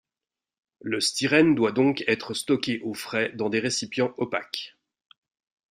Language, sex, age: French, male, 40-49